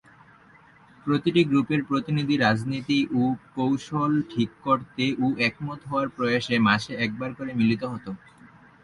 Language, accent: Bengali, fluent